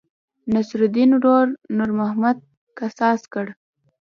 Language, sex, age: Pashto, female, under 19